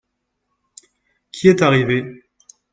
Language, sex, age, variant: French, male, 30-39, Français de métropole